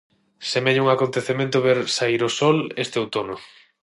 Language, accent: Galician, Central (gheada); Normativo (estándar); Neofalante